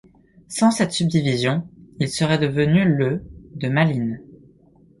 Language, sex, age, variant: French, male, under 19, Français de métropole